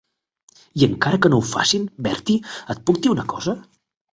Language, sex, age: Catalan, male, 30-39